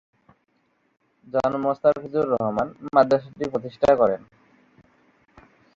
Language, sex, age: Bengali, male, 19-29